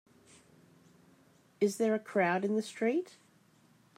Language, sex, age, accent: English, female, 40-49, Australian English